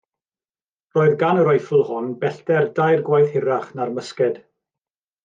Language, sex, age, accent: Welsh, male, 40-49, Y Deyrnas Unedig Cymraeg